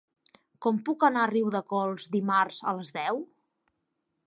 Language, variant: Catalan, Nord-Occidental